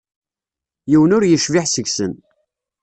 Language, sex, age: Kabyle, male, 30-39